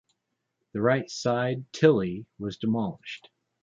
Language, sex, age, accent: English, male, 40-49, United States English